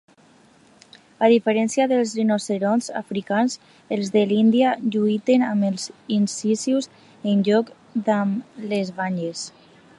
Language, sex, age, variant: Catalan, female, under 19, Alacantí